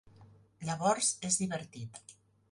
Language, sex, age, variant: Catalan, female, 40-49, Nord-Occidental